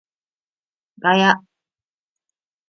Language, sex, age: Japanese, female, 40-49